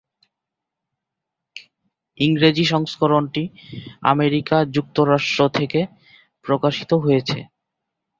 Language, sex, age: Bengali, male, 19-29